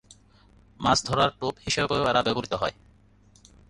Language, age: Bengali, 30-39